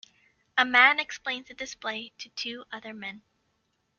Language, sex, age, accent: English, female, 19-29, United States English